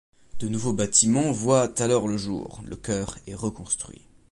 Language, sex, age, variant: French, male, 19-29, Français de métropole